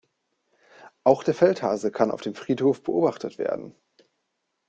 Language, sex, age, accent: German, male, 19-29, Deutschland Deutsch